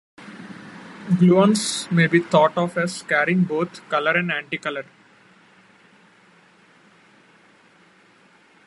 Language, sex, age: English, male, 19-29